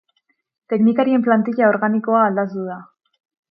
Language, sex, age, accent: Basque, female, 19-29, Mendebalekoa (Araba, Bizkaia, Gipuzkoako mendebaleko herri batzuk)